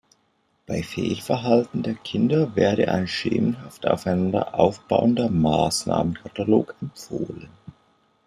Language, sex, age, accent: German, male, 30-39, Deutschland Deutsch